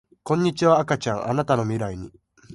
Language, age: Japanese, under 19